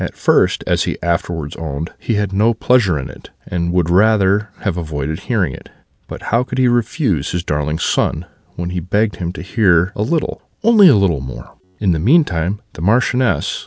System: none